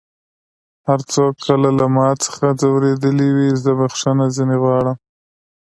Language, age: Pashto, 30-39